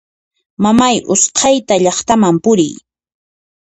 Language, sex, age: Puno Quechua, female, 30-39